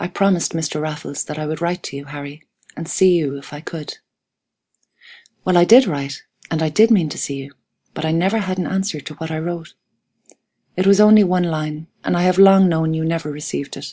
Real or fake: real